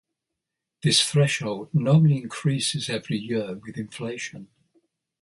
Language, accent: English, England English